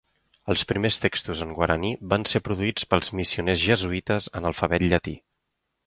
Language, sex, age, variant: Catalan, male, 19-29, Central